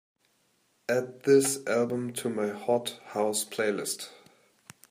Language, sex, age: English, male, 30-39